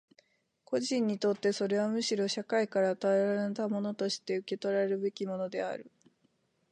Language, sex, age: Japanese, female, 19-29